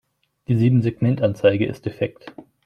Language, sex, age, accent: German, male, 19-29, Deutschland Deutsch